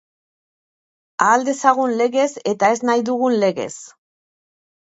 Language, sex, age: Basque, female, 50-59